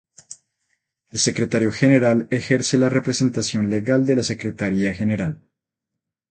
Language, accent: Spanish, Andino-Pacífico: Colombia, Perú, Ecuador, oeste de Bolivia y Venezuela andina